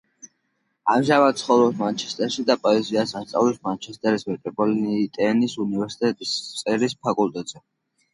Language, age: Georgian, under 19